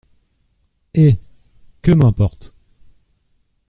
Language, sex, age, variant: French, male, 40-49, Français de métropole